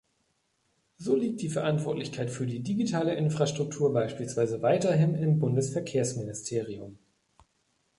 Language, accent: German, Deutschland Deutsch